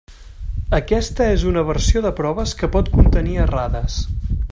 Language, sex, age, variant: Catalan, male, 30-39, Central